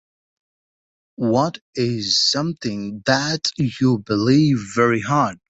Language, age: English, 30-39